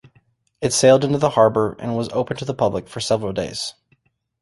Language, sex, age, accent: English, male, 19-29, United States English